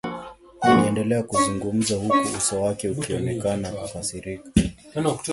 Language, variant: Swahili, Kiswahili cha Bara ya Kenya